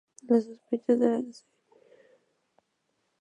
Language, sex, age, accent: Spanish, female, 19-29, México